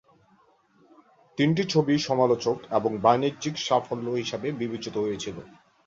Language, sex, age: Bengali, male, 19-29